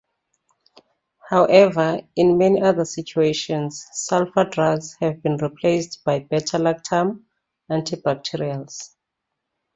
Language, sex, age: English, female, 40-49